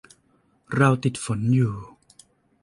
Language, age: Thai, 40-49